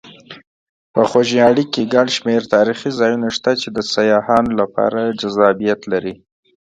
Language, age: Pashto, 30-39